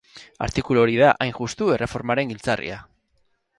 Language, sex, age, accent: Basque, male, 30-39, Erdialdekoa edo Nafarra (Gipuzkoa, Nafarroa)